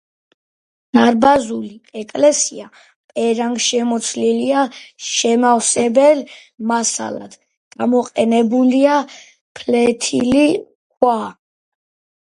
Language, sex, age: Georgian, female, 30-39